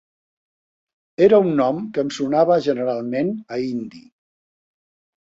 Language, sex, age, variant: Catalan, male, 70-79, Central